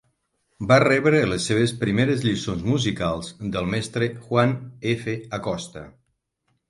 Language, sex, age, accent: Catalan, male, 50-59, occidental